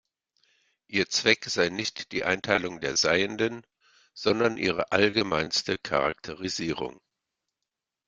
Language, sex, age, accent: German, male, 60-69, Deutschland Deutsch